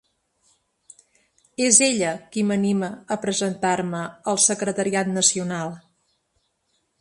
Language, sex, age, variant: Catalan, female, 40-49, Central